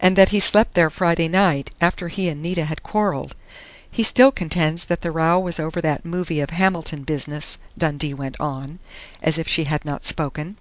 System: none